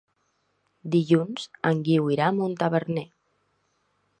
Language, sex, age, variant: Catalan, female, 19-29, Central